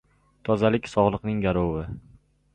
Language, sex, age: Uzbek, male, 19-29